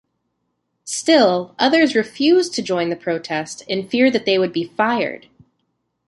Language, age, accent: English, 19-29, United States English